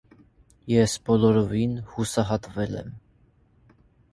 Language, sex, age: Armenian, male, 19-29